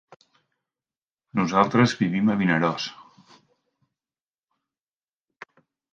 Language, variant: Catalan, Central